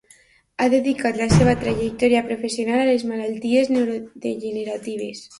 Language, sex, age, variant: Catalan, female, under 19, Alacantí